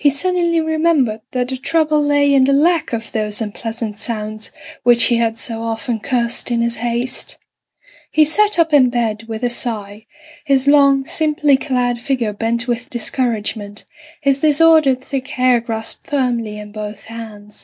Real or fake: real